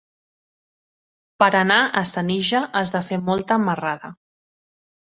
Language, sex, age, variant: Catalan, female, 19-29, Central